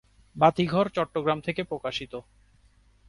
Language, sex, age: Bengali, male, 30-39